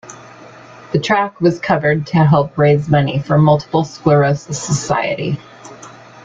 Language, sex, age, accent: English, female, 50-59, United States English